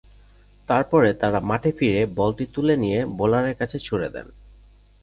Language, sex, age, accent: Bengali, male, 19-29, Native